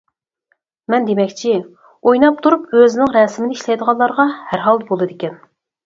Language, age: Uyghur, 30-39